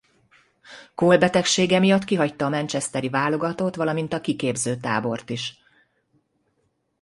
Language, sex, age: Hungarian, female, 50-59